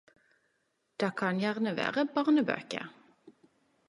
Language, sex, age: Norwegian Nynorsk, female, 30-39